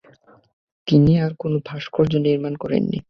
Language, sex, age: Bengali, male, 19-29